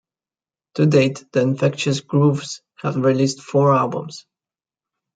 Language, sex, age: English, male, 19-29